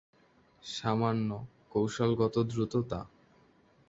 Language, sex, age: Bengali, male, 19-29